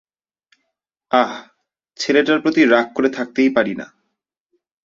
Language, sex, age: Bengali, male, 19-29